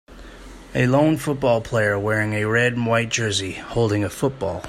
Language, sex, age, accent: English, male, 40-49, Canadian English